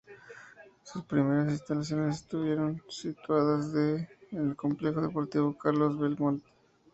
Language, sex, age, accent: Spanish, male, 19-29, México